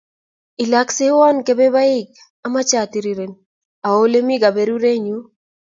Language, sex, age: Kalenjin, female, 19-29